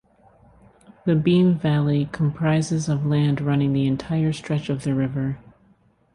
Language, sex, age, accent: English, female, 30-39, United States English